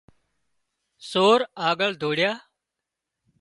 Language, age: Wadiyara Koli, 40-49